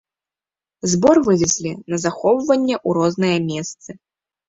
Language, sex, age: Belarusian, female, under 19